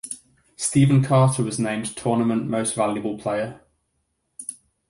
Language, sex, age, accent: English, male, 19-29, England English